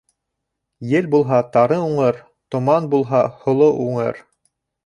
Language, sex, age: Bashkir, male, 30-39